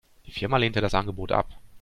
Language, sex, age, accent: German, male, 30-39, Deutschland Deutsch